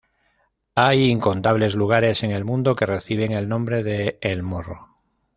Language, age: Spanish, 30-39